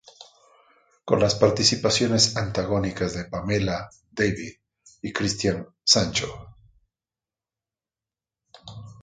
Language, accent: Spanish, Andino-Pacífico: Colombia, Perú, Ecuador, oeste de Bolivia y Venezuela andina